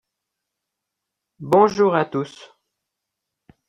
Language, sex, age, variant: French, male, 40-49, Français de métropole